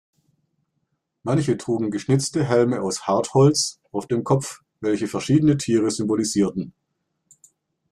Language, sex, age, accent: German, male, 40-49, Deutschland Deutsch